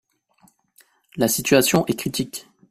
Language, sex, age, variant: French, male, 30-39, Français de métropole